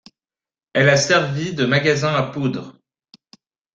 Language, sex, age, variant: French, male, 19-29, Français de métropole